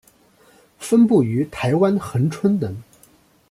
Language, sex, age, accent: Chinese, male, 19-29, 出生地：江苏省